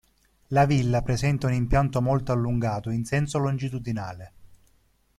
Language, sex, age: Italian, male, 30-39